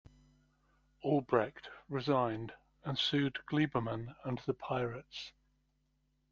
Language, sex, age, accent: English, male, 50-59, England English